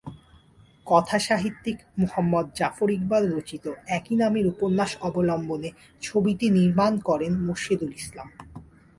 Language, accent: Bengali, প্রমিত